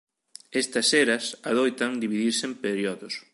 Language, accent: Galician, Oriental (común en zona oriental)